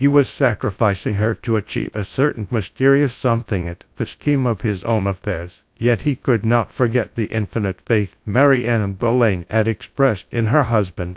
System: TTS, GradTTS